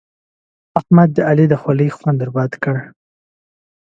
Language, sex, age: Pashto, male, 19-29